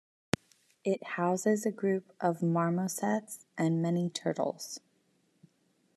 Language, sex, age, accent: English, female, 19-29, United States English